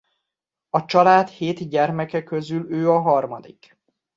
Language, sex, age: Hungarian, male, 30-39